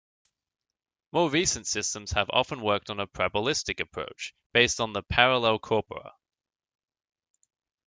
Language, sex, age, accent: English, male, 19-29, Australian English